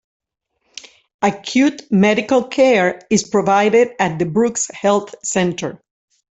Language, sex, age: English, female, 60-69